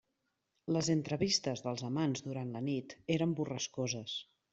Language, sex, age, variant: Catalan, female, 40-49, Central